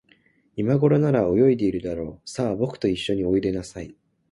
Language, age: Japanese, 19-29